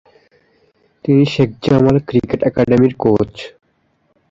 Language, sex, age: Bengali, male, 19-29